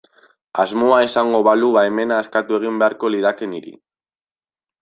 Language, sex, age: Basque, male, 19-29